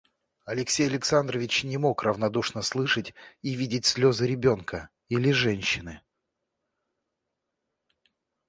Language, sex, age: Russian, male, 30-39